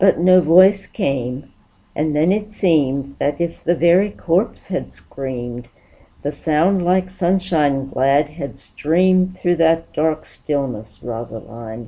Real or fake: real